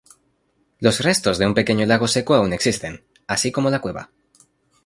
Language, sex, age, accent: Spanish, male, 19-29, España: Centro-Sur peninsular (Madrid, Toledo, Castilla-La Mancha)